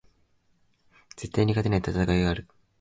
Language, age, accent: Japanese, under 19, 標準語